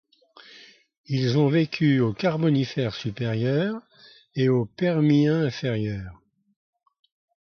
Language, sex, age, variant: French, male, 80-89, Français de métropole